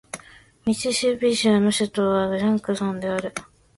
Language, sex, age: Japanese, female, 19-29